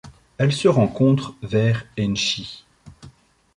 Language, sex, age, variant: French, male, 40-49, Français de métropole